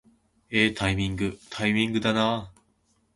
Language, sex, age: Japanese, male, 19-29